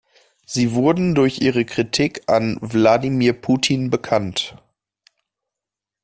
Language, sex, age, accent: German, male, 19-29, Deutschland Deutsch